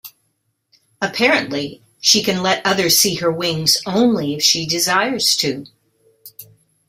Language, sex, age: English, female, 60-69